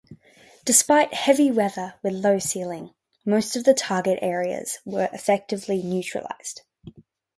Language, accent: English, Australian English